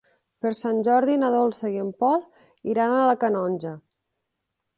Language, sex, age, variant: Catalan, female, 30-39, Nord-Occidental